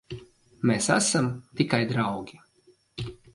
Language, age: Latvian, 40-49